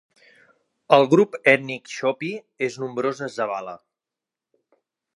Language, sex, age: Catalan, male, 30-39